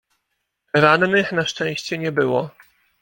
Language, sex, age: Polish, male, 30-39